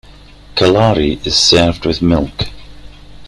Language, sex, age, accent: English, male, 40-49, Scottish English